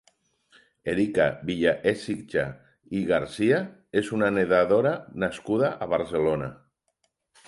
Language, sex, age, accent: Catalan, male, 60-69, valencià